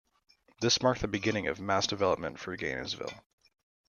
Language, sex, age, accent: English, male, under 19, United States English